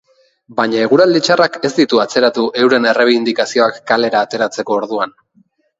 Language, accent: Basque, Erdialdekoa edo Nafarra (Gipuzkoa, Nafarroa)